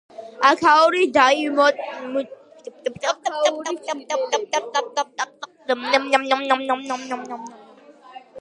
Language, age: Georgian, under 19